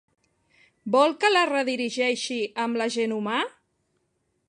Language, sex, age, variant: Catalan, female, 40-49, Central